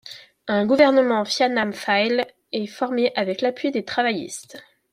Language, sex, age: French, female, 30-39